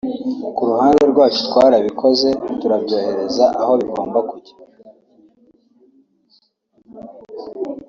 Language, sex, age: Kinyarwanda, male, under 19